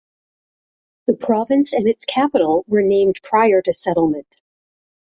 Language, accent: English, United States English